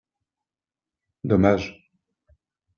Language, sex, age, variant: French, male, 30-39, Français de métropole